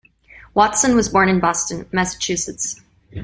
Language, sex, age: English, female, 30-39